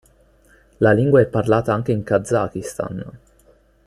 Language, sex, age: Italian, male, 19-29